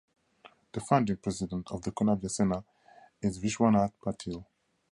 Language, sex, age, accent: English, male, 30-39, Southern African (South Africa, Zimbabwe, Namibia)